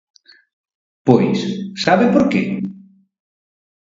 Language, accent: Galician, Oriental (común en zona oriental)